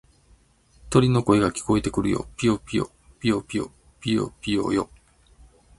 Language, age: Japanese, 50-59